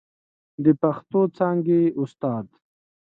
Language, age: Pashto, 30-39